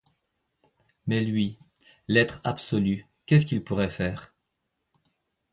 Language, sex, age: French, male, 50-59